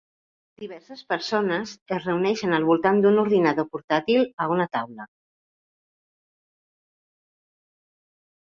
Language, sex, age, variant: Catalan, female, 50-59, Central